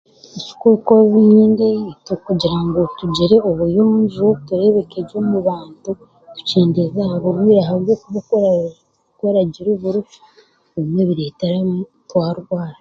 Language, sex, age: Chiga, male, 30-39